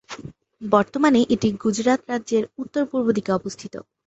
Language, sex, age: Bengali, female, under 19